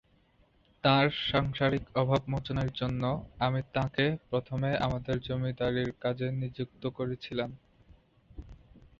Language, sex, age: Bengali, male, 19-29